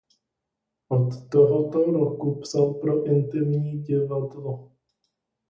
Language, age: Czech, 30-39